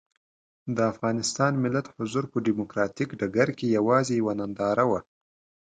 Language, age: Pashto, 19-29